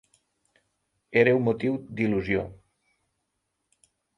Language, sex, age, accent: Catalan, male, 40-49, Lleidatà